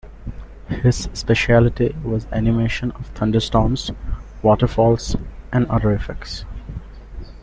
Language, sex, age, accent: English, male, 19-29, India and South Asia (India, Pakistan, Sri Lanka)